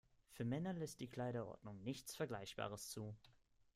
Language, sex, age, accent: German, male, 19-29, Deutschland Deutsch